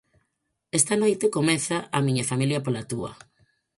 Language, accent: Galician, Normativo (estándar)